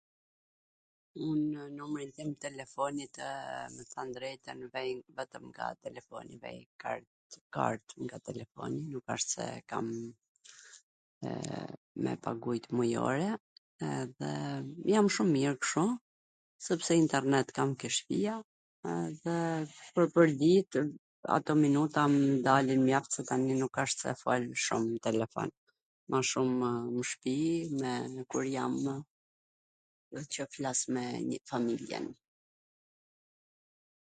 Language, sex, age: Gheg Albanian, female, 40-49